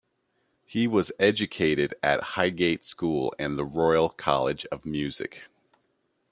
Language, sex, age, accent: English, male, 30-39, United States English